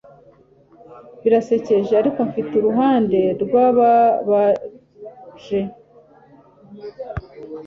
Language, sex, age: Kinyarwanda, female, 40-49